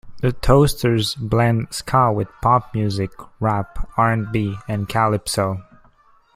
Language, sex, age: English, male, 19-29